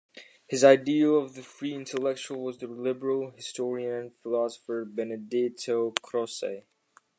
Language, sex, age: English, male, under 19